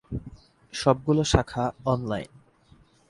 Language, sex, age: Bengali, male, 19-29